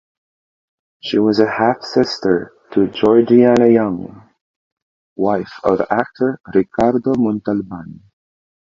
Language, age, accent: English, 30-39, Filipino